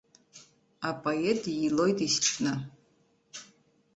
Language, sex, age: Abkhazian, female, 50-59